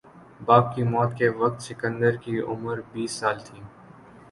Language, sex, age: Urdu, male, 19-29